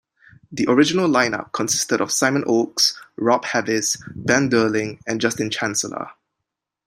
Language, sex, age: English, male, 30-39